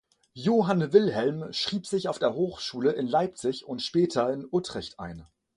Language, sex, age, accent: German, male, 19-29, Deutschland Deutsch; Französisch Deutsch